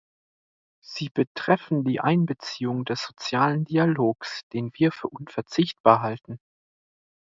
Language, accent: German, Deutschland Deutsch